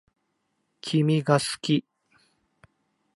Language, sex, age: Japanese, male, 50-59